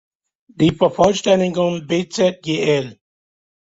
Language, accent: German, Amerikanisches Deutsch